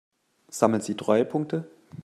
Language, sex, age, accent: German, male, 19-29, Deutschland Deutsch